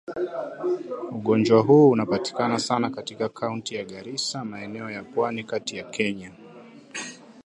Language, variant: Swahili, Kiswahili Sanifu (EA)